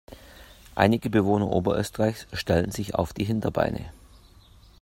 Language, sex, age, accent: German, male, 40-49, Deutschland Deutsch